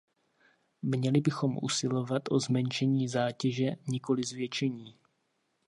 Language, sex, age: Czech, male, 30-39